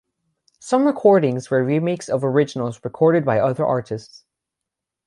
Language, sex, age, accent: English, male, under 19, United States English; England English